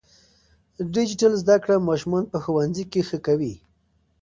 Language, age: Pashto, 19-29